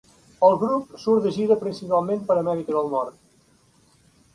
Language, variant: Catalan, Central